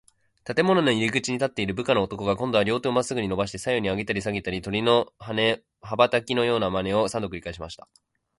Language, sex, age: Japanese, male, 19-29